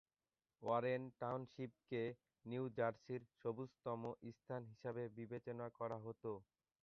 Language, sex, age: Bengali, male, 19-29